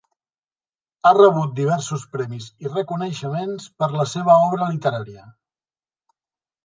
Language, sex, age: Catalan, male, 50-59